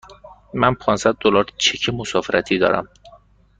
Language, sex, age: Persian, male, 19-29